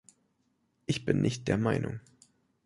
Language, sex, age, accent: German, male, 30-39, Deutschland Deutsch